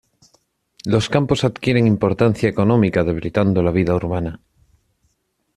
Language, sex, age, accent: Spanish, male, 19-29, España: Sur peninsular (Andalucia, Extremadura, Murcia)